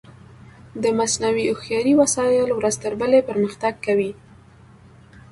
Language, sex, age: Pashto, female, 19-29